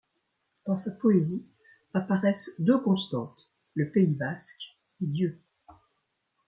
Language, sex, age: French, female, 60-69